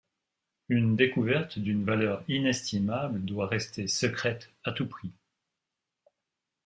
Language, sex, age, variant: French, male, 50-59, Français de métropole